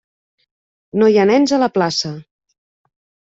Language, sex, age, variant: Catalan, female, 40-49, Central